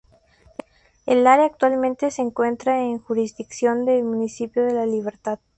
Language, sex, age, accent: Spanish, male, 19-29, México